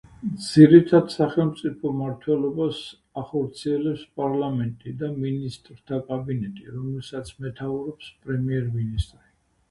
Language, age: Georgian, 60-69